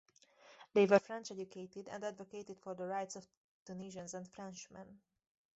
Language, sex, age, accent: English, female, 19-29, United States English